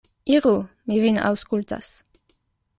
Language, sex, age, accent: Esperanto, female, 19-29, Internacia